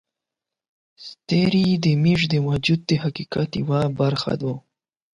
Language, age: Pashto, 19-29